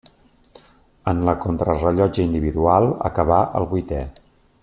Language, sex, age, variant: Catalan, male, 40-49, Central